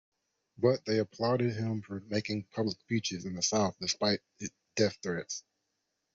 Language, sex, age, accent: English, male, 19-29, United States English